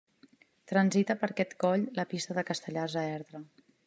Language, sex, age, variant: Catalan, female, 30-39, Central